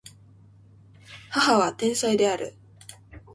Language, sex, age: Japanese, female, 19-29